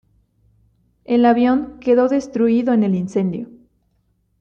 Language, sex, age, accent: Spanish, female, 19-29, México